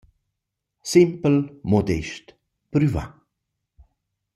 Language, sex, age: Romansh, male, 40-49